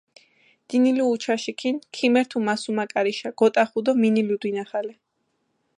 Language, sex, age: Mingrelian, female, 19-29